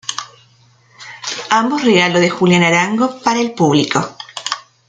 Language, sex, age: Spanish, female, 50-59